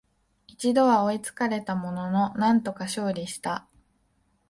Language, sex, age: Japanese, female, 19-29